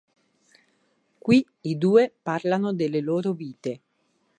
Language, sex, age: Italian, female, 40-49